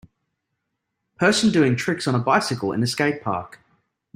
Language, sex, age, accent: English, male, 30-39, Australian English